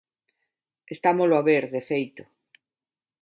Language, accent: Galician, Neofalante